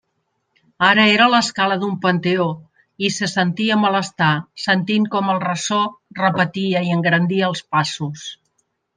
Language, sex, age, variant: Catalan, female, 50-59, Central